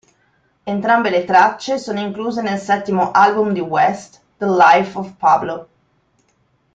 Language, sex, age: Italian, female, 40-49